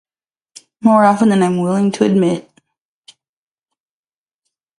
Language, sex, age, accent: English, female, 30-39, United States English